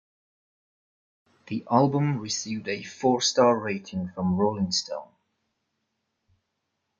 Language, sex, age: English, male, 19-29